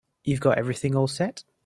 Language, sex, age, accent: English, male, 19-29, England English